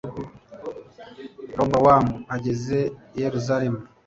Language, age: Kinyarwanda, 30-39